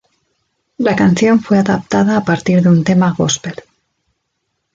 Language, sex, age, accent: Spanish, female, 40-49, España: Norte peninsular (Asturias, Castilla y León, Cantabria, País Vasco, Navarra, Aragón, La Rioja, Guadalajara, Cuenca)